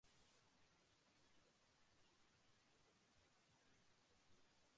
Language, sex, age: Bengali, male, 19-29